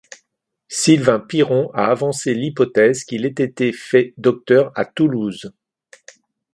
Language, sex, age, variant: French, male, 40-49, Français de métropole